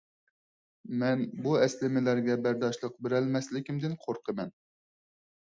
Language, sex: Uyghur, male